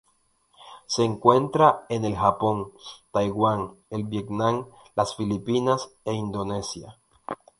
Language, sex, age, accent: Spanish, male, 19-29, Andino-Pacífico: Colombia, Perú, Ecuador, oeste de Bolivia y Venezuela andina